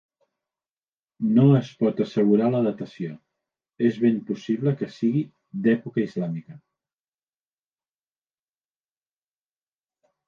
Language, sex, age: Catalan, male, 60-69